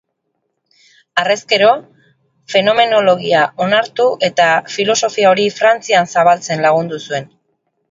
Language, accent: Basque, Erdialdekoa edo Nafarra (Gipuzkoa, Nafarroa)